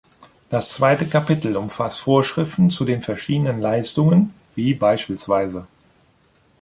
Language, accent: German, Deutschland Deutsch